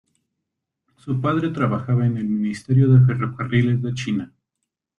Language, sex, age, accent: Spanish, male, 30-39, México